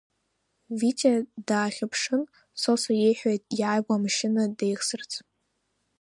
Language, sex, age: Abkhazian, female, under 19